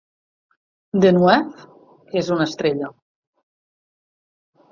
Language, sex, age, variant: Catalan, female, 40-49, Central